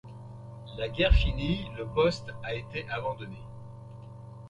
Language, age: French, 60-69